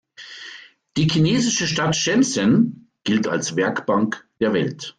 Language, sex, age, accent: German, male, 50-59, Deutschland Deutsch